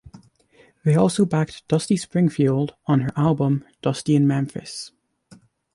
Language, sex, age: English, male, under 19